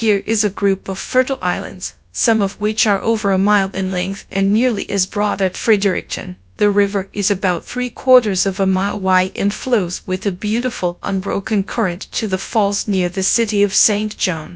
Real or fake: fake